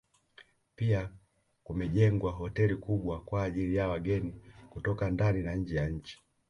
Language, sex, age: Swahili, male, 19-29